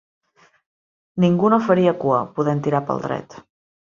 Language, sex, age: Catalan, female, 40-49